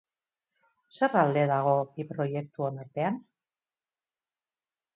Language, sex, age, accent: Basque, female, 50-59, Mendebalekoa (Araba, Bizkaia, Gipuzkoako mendebaleko herri batzuk)